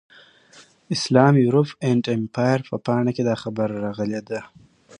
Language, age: Pashto, 19-29